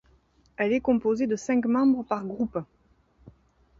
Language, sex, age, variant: French, female, 40-49, Français de métropole